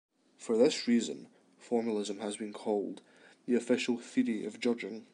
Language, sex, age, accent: English, male, 19-29, Scottish English